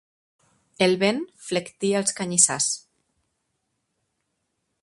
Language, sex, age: Catalan, female, 30-39